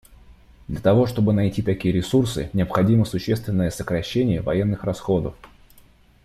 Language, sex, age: Russian, male, 19-29